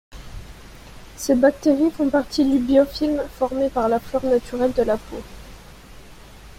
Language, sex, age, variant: French, female, 19-29, Français de métropole